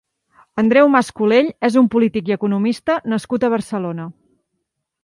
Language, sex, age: Catalan, male, 40-49